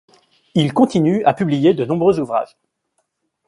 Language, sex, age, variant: French, male, 30-39, Français de métropole